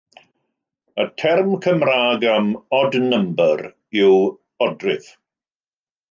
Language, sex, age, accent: Welsh, male, 50-59, Y Deyrnas Unedig Cymraeg